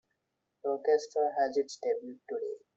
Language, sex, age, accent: English, male, 19-29, India and South Asia (India, Pakistan, Sri Lanka)